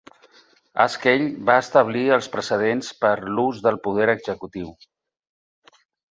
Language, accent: Catalan, Barcelonès